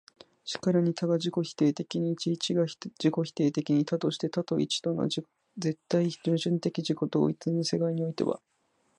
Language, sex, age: Japanese, female, 90+